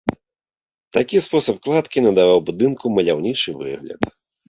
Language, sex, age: Belarusian, male, 30-39